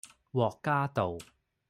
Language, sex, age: Cantonese, male, 19-29